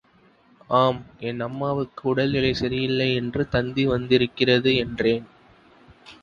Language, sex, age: Tamil, male, 19-29